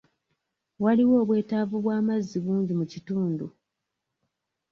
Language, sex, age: Ganda, female, 19-29